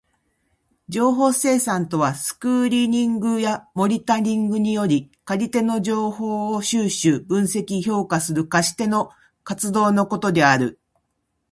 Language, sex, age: Japanese, female, 50-59